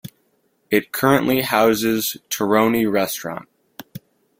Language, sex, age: English, male, 19-29